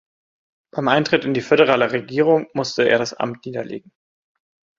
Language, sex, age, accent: German, male, 30-39, Deutschland Deutsch